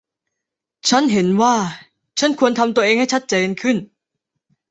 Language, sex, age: Thai, female, under 19